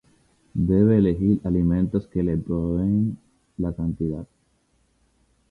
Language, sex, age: Spanish, male, 19-29